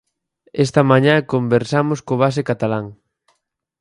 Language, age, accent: Galician, under 19, Normativo (estándar)